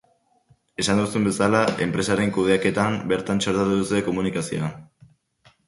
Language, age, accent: Basque, under 19, Erdialdekoa edo Nafarra (Gipuzkoa, Nafarroa)